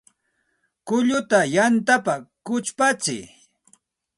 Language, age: Santa Ana de Tusi Pasco Quechua, 40-49